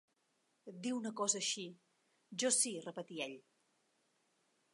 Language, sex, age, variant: Catalan, female, 40-49, Septentrional